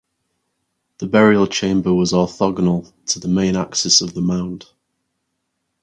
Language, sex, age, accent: English, male, 19-29, England English